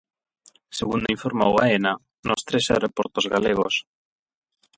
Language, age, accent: Galician, 30-39, Atlántico (seseo e gheada); Normativo (estándar); Neofalante